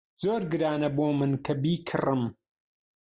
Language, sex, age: Central Kurdish, male, 40-49